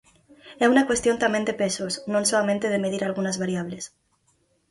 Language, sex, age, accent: Galician, female, 19-29, Normativo (estándar)